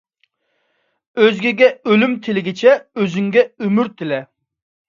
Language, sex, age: Uyghur, male, 30-39